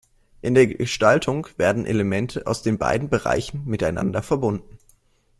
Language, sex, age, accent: German, male, 19-29, Deutschland Deutsch